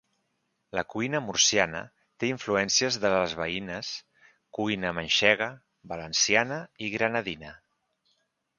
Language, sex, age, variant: Catalan, male, 40-49, Central